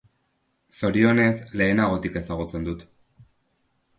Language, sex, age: Basque, male, 19-29